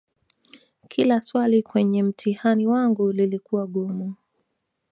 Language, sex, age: Swahili, female, 19-29